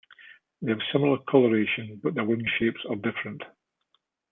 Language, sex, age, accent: English, male, 50-59, Scottish English